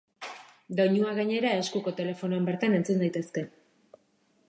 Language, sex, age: Basque, female, 40-49